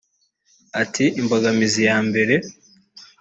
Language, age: Kinyarwanda, 19-29